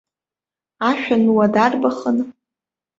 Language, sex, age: Abkhazian, female, 19-29